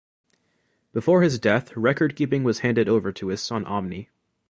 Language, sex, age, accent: English, male, 19-29, United States English